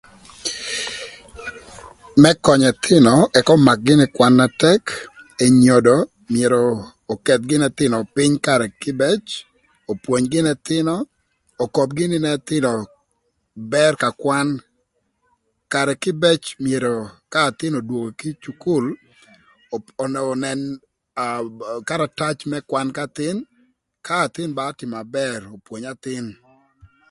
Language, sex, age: Thur, male, 30-39